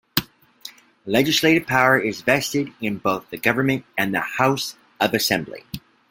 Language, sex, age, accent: English, male, 50-59, United States English